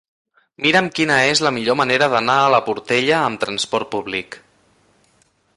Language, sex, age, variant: Catalan, male, 19-29, Central